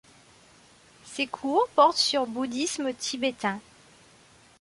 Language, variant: French, Français de métropole